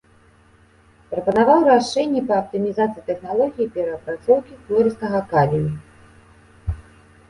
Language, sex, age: Belarusian, female, 19-29